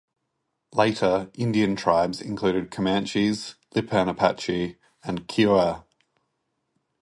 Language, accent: English, Australian English